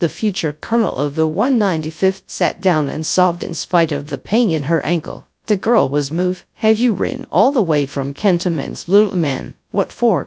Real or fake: fake